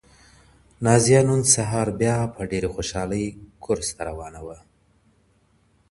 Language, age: Pashto, 30-39